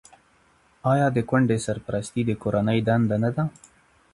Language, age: Pashto, 19-29